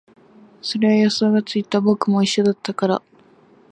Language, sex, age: Japanese, female, under 19